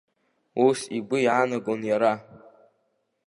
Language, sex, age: Abkhazian, male, under 19